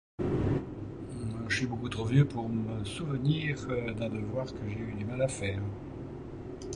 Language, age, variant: French, 70-79, Français de métropole